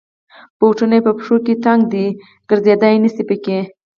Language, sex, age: Pashto, female, 19-29